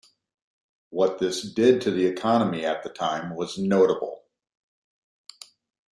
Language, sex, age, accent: English, male, 50-59, United States English